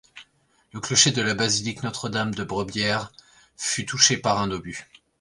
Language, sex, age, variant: French, male, 30-39, Français de métropole